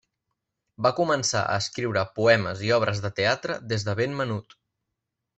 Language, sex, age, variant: Catalan, male, 19-29, Central